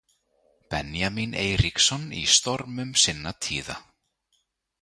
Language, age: Icelandic, 30-39